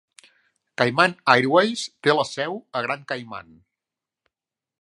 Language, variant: Catalan, Central